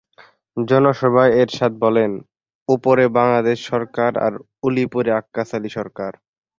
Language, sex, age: Bengali, male, 19-29